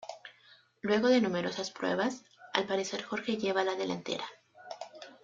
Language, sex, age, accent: Spanish, female, 19-29, México